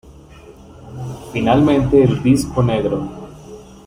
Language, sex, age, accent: Spanish, male, 19-29, Andino-Pacífico: Colombia, Perú, Ecuador, oeste de Bolivia y Venezuela andina